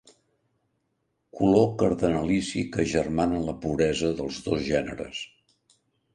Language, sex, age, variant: Catalan, male, 70-79, Central